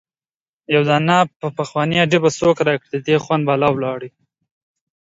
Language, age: Pashto, 19-29